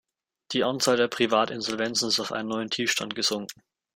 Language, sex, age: German, male, under 19